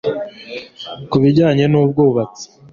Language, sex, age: Kinyarwanda, male, 19-29